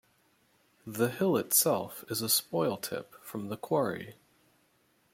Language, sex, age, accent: English, male, 30-39, United States English